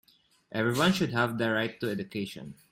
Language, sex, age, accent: English, male, 19-29, Filipino